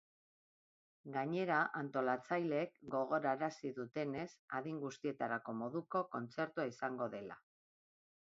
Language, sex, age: Basque, female, 60-69